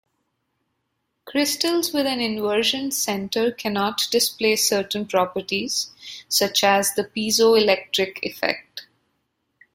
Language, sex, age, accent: English, female, 30-39, India and South Asia (India, Pakistan, Sri Lanka)